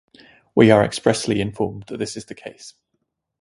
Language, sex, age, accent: English, male, 19-29, England English